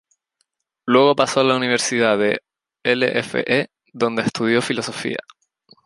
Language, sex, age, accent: Spanish, male, 19-29, España: Islas Canarias